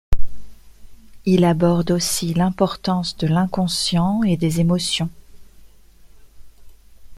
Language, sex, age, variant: French, female, 40-49, Français de métropole